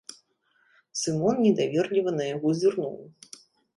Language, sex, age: Belarusian, female, 30-39